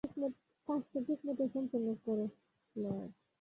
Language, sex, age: Bengali, female, 19-29